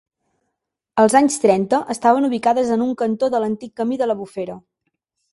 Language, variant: Catalan, Central